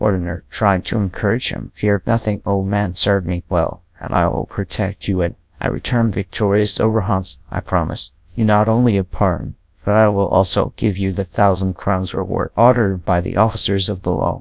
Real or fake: fake